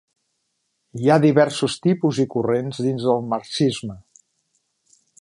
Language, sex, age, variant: Catalan, male, 50-59, Central